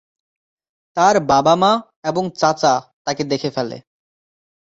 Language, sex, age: Bengali, male, 19-29